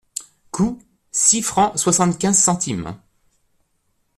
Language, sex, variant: French, male, Français de métropole